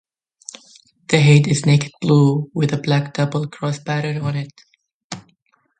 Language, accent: English, United States English